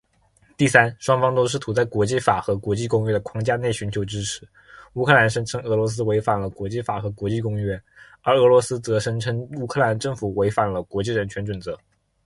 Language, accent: Chinese, 出生地：广东省